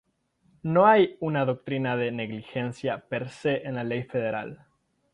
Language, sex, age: Spanish, female, 19-29